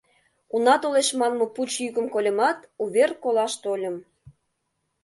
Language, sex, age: Mari, female, 30-39